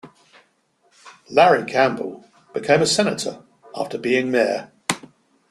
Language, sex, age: English, male, 60-69